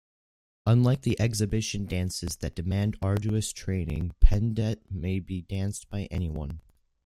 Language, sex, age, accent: English, male, under 19, United States English